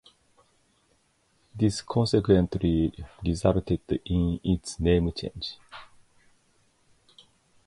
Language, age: English, 50-59